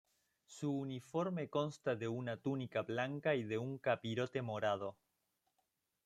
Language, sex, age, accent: Spanish, male, 30-39, Rioplatense: Argentina, Uruguay, este de Bolivia, Paraguay